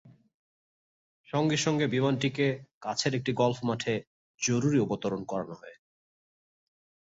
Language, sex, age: Bengali, male, 30-39